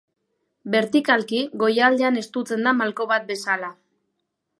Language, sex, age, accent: Basque, female, 19-29, Mendebalekoa (Araba, Bizkaia, Gipuzkoako mendebaleko herri batzuk)